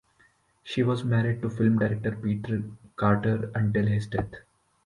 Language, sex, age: English, male, 19-29